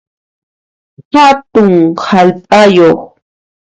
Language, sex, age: Puno Quechua, female, 19-29